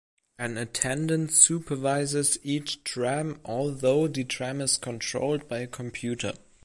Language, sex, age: English, male, under 19